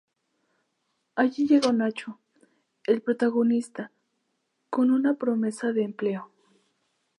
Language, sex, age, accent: Spanish, female, 19-29, México